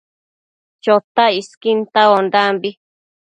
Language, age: Matsés, 19-29